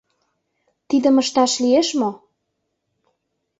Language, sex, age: Mari, female, 19-29